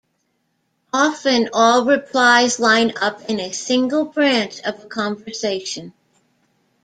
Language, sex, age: English, female, 60-69